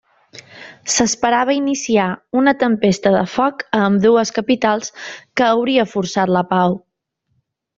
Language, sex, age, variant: Catalan, female, 40-49, Nord-Occidental